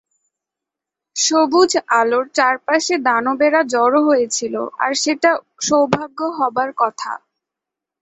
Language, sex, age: Bengali, female, 19-29